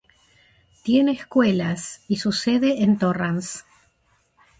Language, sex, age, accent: Spanish, female, 60-69, Rioplatense: Argentina, Uruguay, este de Bolivia, Paraguay